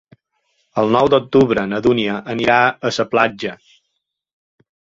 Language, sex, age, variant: Catalan, male, 40-49, Balear